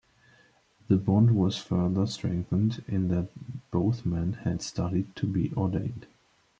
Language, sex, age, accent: English, male, 19-29, United States English